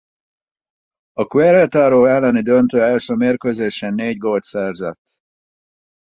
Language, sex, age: Hungarian, male, 40-49